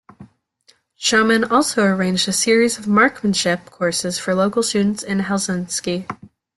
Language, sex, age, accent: English, female, 19-29, United States English